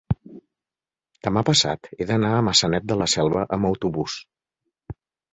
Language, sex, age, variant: Catalan, male, 40-49, Central